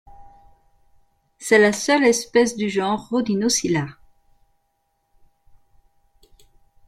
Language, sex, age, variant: French, female, 50-59, Français de métropole